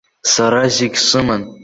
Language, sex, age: Abkhazian, male, under 19